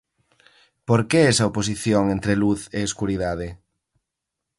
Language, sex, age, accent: Galician, male, 19-29, Oriental (común en zona oriental)